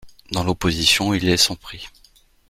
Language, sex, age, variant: French, male, 40-49, Français de métropole